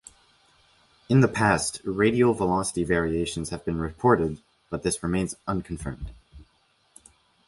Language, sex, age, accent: English, male, under 19, Canadian English